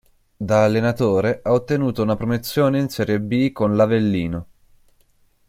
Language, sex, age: Italian, male, 19-29